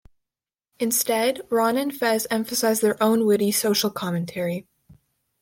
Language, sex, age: English, female, under 19